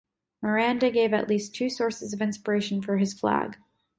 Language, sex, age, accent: English, female, 19-29, United States English